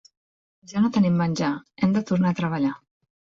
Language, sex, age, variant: Catalan, female, 30-39, Central